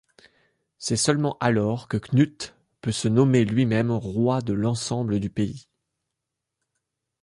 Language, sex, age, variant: French, male, 30-39, Français de métropole